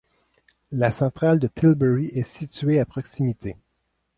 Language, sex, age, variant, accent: French, male, 40-49, Français d'Amérique du Nord, Français du Canada